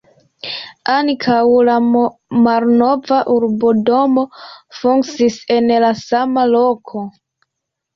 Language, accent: Esperanto, Internacia